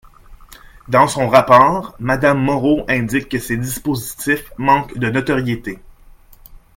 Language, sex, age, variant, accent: French, male, 40-49, Français d'Amérique du Nord, Français du Canada